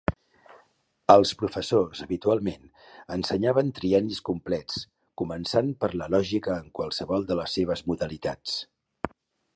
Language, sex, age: Catalan, male, 50-59